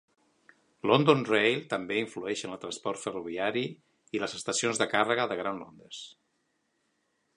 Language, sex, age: Catalan, male, 50-59